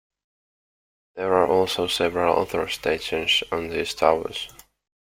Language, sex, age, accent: English, male, 19-29, United States English